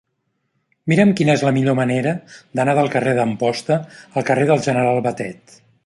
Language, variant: Catalan, Central